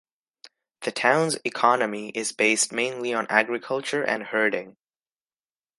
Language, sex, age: English, male, under 19